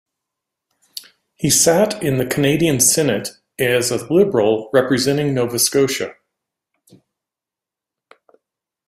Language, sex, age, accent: English, male, 50-59, United States English